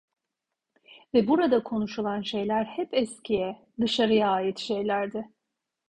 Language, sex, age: Turkish, female, 40-49